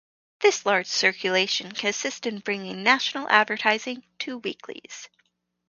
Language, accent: English, United States English; Canadian English